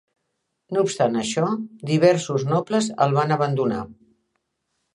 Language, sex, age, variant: Catalan, female, 60-69, Central